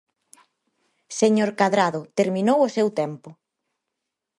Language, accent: Galician, Oriental (común en zona oriental)